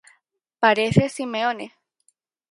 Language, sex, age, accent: Galician, female, under 19, Normativo (estándar)